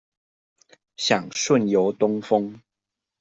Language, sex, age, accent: Chinese, male, 30-39, 出生地：臺南市